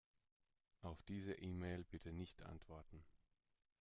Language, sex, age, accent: German, male, 30-39, Deutschland Deutsch